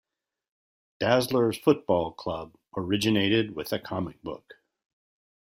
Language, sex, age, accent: English, male, 50-59, United States English